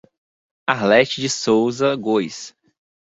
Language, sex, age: Portuguese, male, 19-29